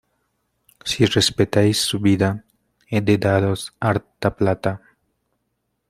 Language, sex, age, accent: Spanish, male, 19-29, Andino-Pacífico: Colombia, Perú, Ecuador, oeste de Bolivia y Venezuela andina